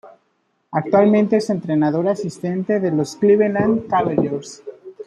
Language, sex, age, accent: Spanish, male, 19-29, México